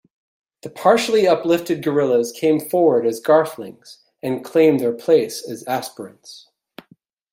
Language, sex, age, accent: English, male, 40-49, United States English